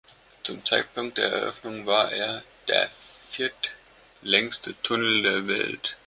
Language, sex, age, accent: German, male, 30-39, Deutschland Deutsch